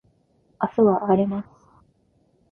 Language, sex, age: Japanese, female, under 19